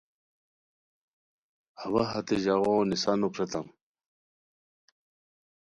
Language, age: Khowar, 40-49